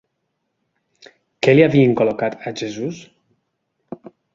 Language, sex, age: Catalan, male, 40-49